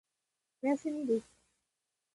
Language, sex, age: Japanese, female, 19-29